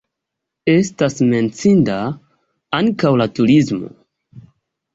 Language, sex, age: Esperanto, male, 19-29